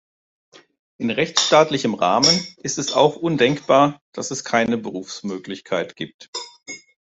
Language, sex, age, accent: German, male, 40-49, Deutschland Deutsch